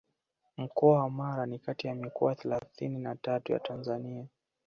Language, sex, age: Swahili, male, 19-29